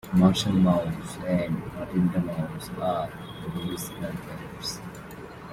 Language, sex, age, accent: English, male, 19-29, United States English